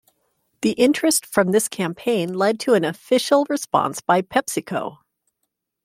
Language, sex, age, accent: English, female, 50-59, United States English